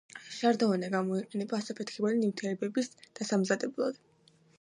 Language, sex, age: Georgian, female, 19-29